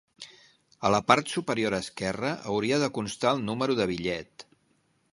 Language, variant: Catalan, Central